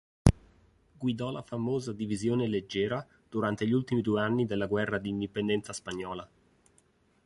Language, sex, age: Italian, male, 30-39